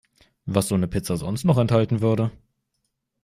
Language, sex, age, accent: German, male, under 19, Deutschland Deutsch